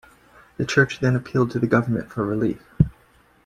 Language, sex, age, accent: English, male, 30-39, United States English